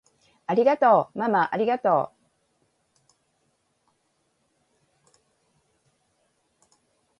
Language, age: Japanese, 50-59